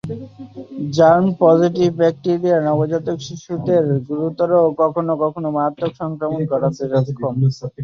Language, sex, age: Bengali, male, 19-29